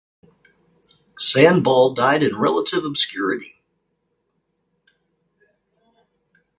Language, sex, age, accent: English, male, 30-39, United States English